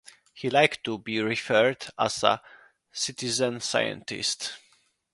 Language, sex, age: English, male, 30-39